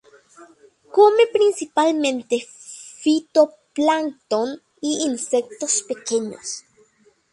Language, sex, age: Spanish, female, 19-29